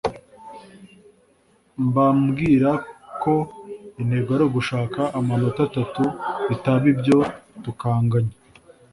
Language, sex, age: Kinyarwanda, male, 19-29